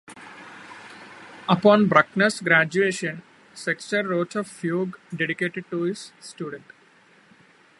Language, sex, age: English, male, 19-29